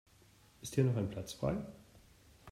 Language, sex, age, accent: German, male, 30-39, Deutschland Deutsch